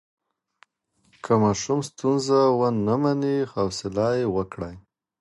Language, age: Pashto, 19-29